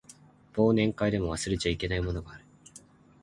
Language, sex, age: Japanese, male, 19-29